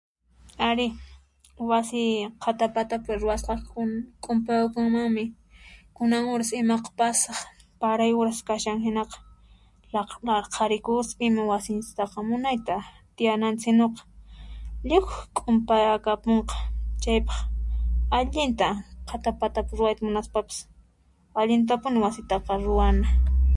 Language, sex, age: Puno Quechua, female, 19-29